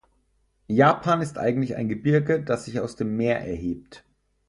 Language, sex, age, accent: German, male, 30-39, Deutschland Deutsch